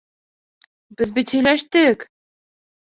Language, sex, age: Bashkir, female, 19-29